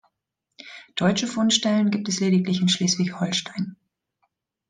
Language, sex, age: German, female, 30-39